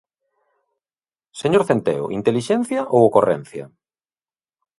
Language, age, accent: Galician, 40-49, Normativo (estándar)